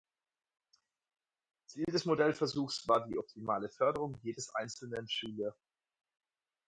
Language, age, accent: German, 30-39, Deutschland Deutsch